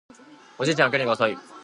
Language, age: Japanese, 19-29